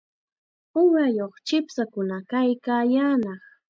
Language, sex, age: Chiquián Ancash Quechua, female, 19-29